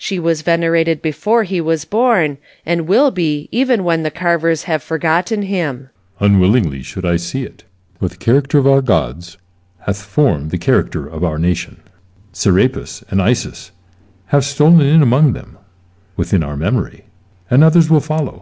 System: none